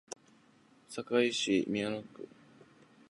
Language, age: Japanese, under 19